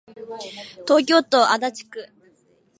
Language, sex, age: Japanese, female, under 19